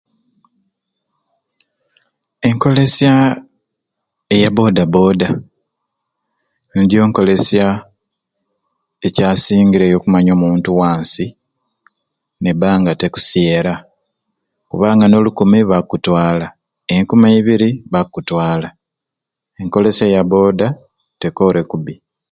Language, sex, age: Ruuli, male, 40-49